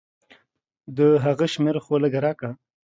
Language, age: Pashto, 19-29